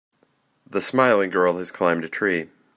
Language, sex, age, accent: English, male, 30-39, United States English